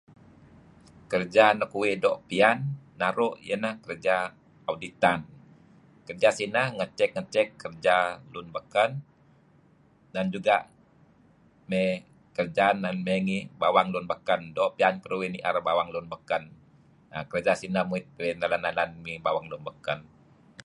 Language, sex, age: Kelabit, male, 50-59